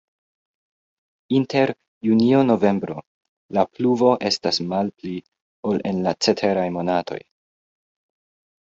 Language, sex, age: Esperanto, male, 19-29